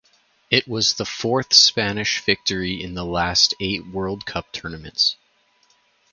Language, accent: English, Canadian English